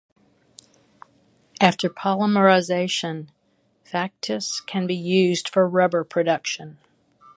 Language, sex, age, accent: English, female, 60-69, United States English